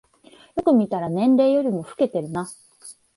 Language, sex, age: Japanese, female, 19-29